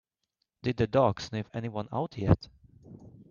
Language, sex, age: English, male, 30-39